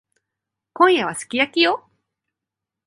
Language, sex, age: Japanese, female, 19-29